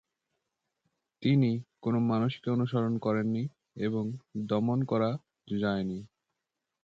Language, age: Bengali, 19-29